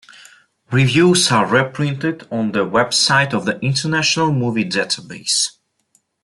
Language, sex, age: English, male, 19-29